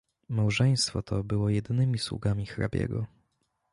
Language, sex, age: Polish, male, 19-29